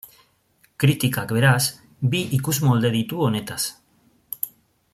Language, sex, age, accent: Basque, male, 40-49, Mendebalekoa (Araba, Bizkaia, Gipuzkoako mendebaleko herri batzuk)